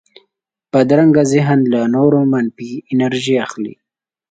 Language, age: Pashto, 19-29